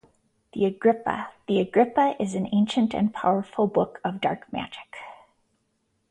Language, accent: English, United States English